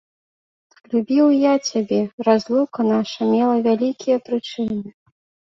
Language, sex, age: Belarusian, female, 19-29